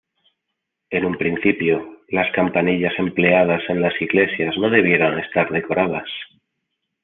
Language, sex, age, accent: Spanish, male, 30-39, España: Centro-Sur peninsular (Madrid, Toledo, Castilla-La Mancha)